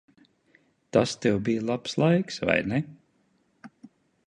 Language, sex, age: Latvian, male, 50-59